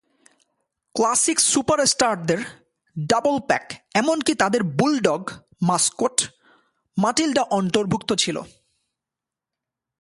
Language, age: Bengali, 19-29